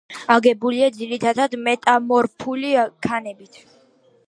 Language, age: Georgian, under 19